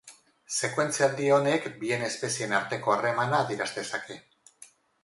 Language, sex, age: Basque, female, 50-59